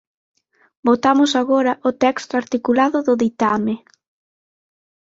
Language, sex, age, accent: Galician, female, 19-29, Atlántico (seseo e gheada); Normativo (estándar)